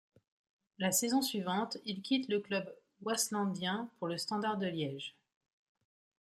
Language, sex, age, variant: French, female, 40-49, Français de métropole